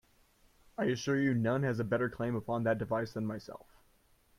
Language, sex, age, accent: English, male, 19-29, United States English